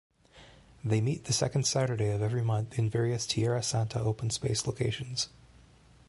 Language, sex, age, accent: English, male, 40-49, Canadian English